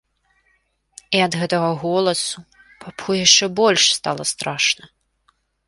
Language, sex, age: Belarusian, female, 40-49